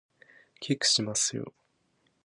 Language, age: Japanese, 19-29